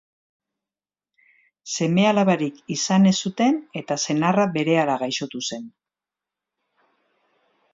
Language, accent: Basque, Mendebalekoa (Araba, Bizkaia, Gipuzkoako mendebaleko herri batzuk)